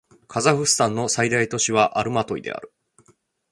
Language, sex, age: Japanese, male, 30-39